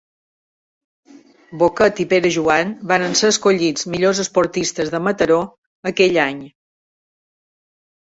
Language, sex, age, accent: Catalan, female, 60-69, mallorquí